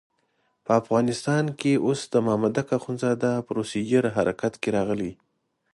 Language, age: Pashto, 19-29